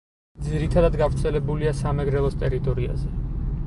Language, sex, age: Georgian, male, 30-39